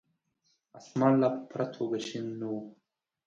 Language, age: Pashto, 19-29